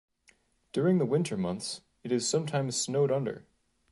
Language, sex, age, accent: English, male, 30-39, United States English